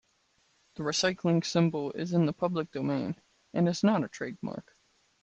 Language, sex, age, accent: English, male, 19-29, United States English